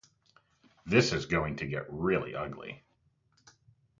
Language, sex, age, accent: English, male, 30-39, United States English